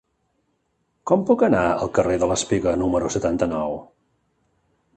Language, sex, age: Catalan, male, 40-49